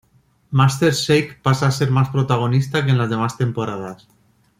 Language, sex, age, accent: Spanish, male, 40-49, España: Norte peninsular (Asturias, Castilla y León, Cantabria, País Vasco, Navarra, Aragón, La Rioja, Guadalajara, Cuenca)